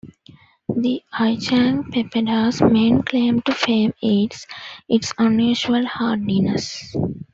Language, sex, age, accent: English, female, 19-29, India and South Asia (India, Pakistan, Sri Lanka)